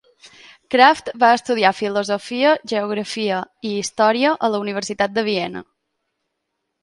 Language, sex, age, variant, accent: Catalan, female, 19-29, Balear, mallorquí